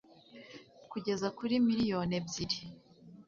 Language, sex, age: Kinyarwanda, female, 19-29